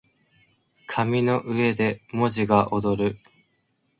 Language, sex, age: Japanese, male, 19-29